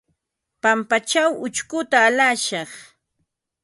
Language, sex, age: Ambo-Pasco Quechua, female, 50-59